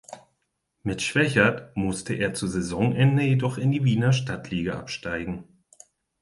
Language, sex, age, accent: German, male, 40-49, Deutschland Deutsch; Hochdeutsch